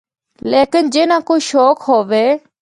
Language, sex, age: Northern Hindko, female, 19-29